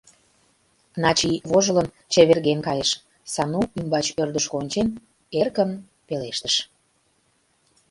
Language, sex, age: Mari, female, 30-39